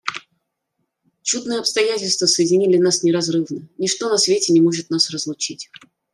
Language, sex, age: Russian, female, 30-39